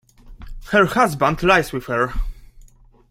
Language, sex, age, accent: English, male, 19-29, United States English